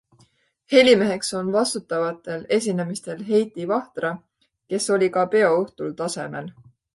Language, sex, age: Estonian, female, 30-39